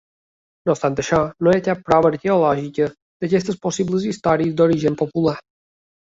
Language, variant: Catalan, Balear